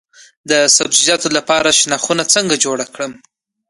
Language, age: Pashto, 19-29